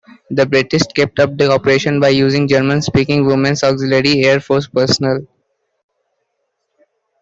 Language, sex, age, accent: English, male, 19-29, United States English